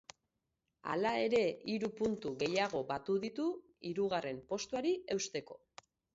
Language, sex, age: Basque, female, 40-49